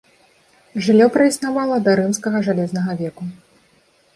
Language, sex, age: Belarusian, female, 19-29